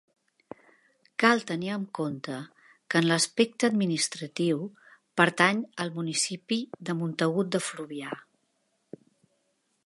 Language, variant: Catalan, Central